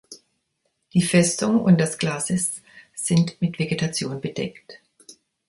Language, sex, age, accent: German, female, 60-69, Deutschland Deutsch